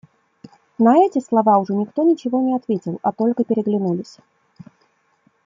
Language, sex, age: Russian, female, 30-39